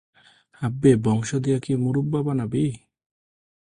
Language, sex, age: Bengali, male, 19-29